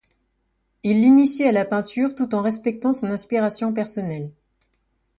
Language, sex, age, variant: French, female, 30-39, Français de métropole